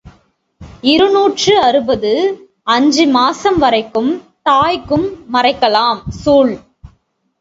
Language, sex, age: Tamil, female, 19-29